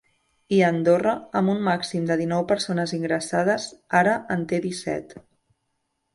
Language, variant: Catalan, Central